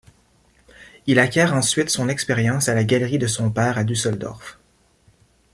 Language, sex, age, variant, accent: French, male, 40-49, Français d'Amérique du Nord, Français du Canada